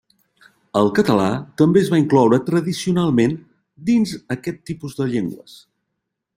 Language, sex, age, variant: Catalan, male, 50-59, Central